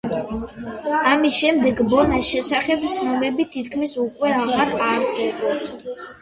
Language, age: Georgian, 30-39